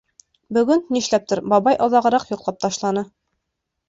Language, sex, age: Bashkir, female, 19-29